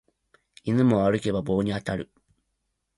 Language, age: Japanese, under 19